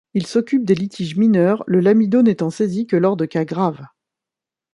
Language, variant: French, Français de métropole